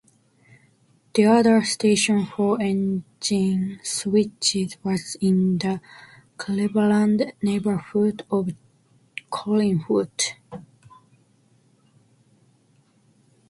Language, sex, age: English, female, 19-29